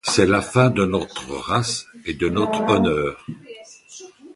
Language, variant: French, Français de métropole